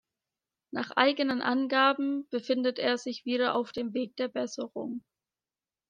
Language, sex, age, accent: German, female, 19-29, Deutschland Deutsch